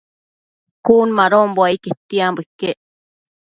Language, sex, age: Matsés, female, 30-39